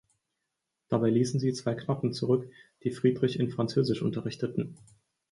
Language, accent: German, Deutschland Deutsch